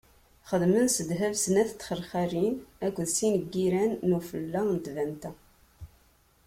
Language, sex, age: Kabyle, female, 80-89